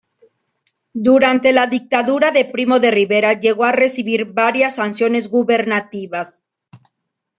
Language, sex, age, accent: Spanish, female, 40-49, México